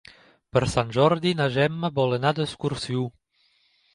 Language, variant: Catalan, Septentrional